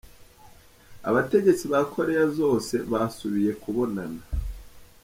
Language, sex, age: Kinyarwanda, male, 30-39